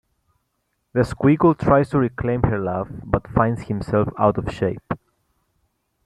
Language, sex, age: English, male, 30-39